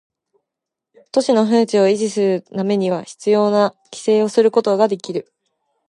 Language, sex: Japanese, female